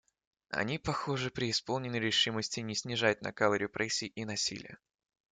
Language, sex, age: Russian, male, 19-29